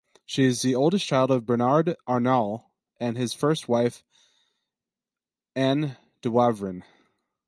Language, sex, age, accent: English, male, 30-39, United States English